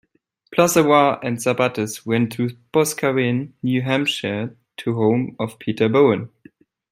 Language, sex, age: English, male, 19-29